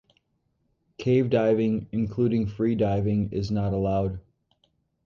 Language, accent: English, United States English